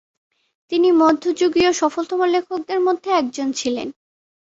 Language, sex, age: Bengali, female, 19-29